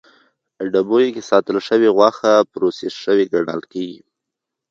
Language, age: Pashto, 19-29